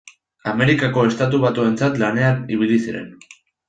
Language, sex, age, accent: Basque, male, 19-29, Erdialdekoa edo Nafarra (Gipuzkoa, Nafarroa)